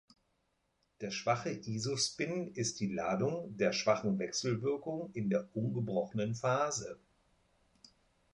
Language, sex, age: German, male, 50-59